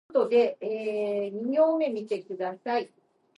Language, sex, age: English, female, under 19